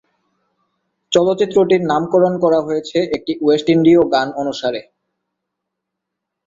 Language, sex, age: Bengali, male, 19-29